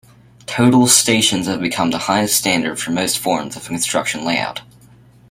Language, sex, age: English, male, under 19